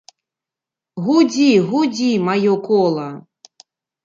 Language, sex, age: Belarusian, female, 40-49